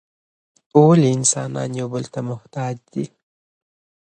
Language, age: Pashto, 19-29